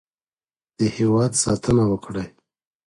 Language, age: Pashto, 30-39